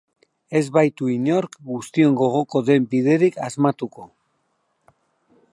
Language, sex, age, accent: Basque, male, 50-59, Mendebalekoa (Araba, Bizkaia, Gipuzkoako mendebaleko herri batzuk)